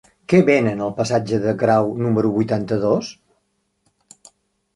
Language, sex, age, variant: Catalan, male, 60-69, Central